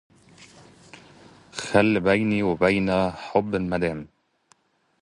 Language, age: Arabic, 30-39